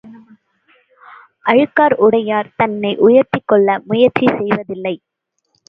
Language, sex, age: Tamil, female, 19-29